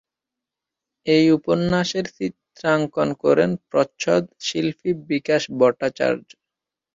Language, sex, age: Bengali, male, 19-29